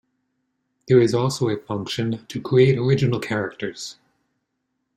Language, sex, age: English, male, 60-69